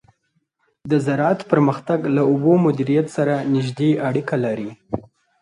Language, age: Pashto, 19-29